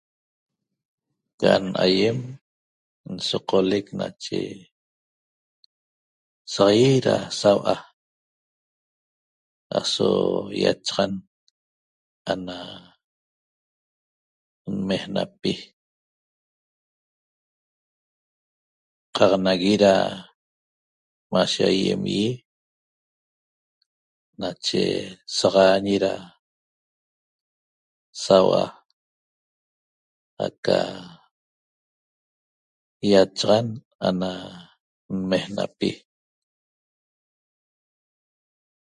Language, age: Toba, 60-69